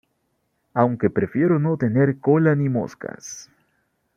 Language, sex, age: Spanish, male, 19-29